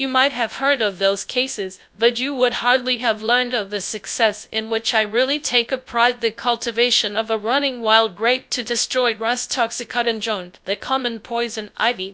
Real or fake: fake